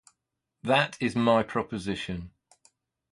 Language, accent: English, England English